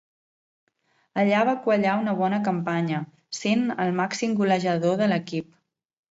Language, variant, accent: Catalan, Central, central